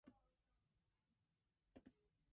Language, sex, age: English, female, under 19